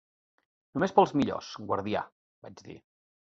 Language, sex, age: Catalan, male, 40-49